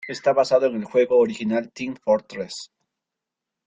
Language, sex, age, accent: Spanish, male, 19-29, Andino-Pacífico: Colombia, Perú, Ecuador, oeste de Bolivia y Venezuela andina